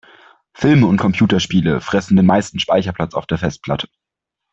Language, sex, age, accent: German, male, under 19, Deutschland Deutsch